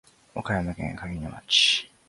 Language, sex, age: Japanese, male, 19-29